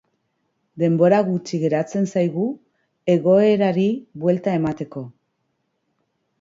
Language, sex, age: Basque, female, 40-49